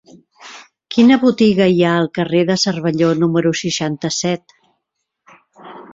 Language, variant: Catalan, Central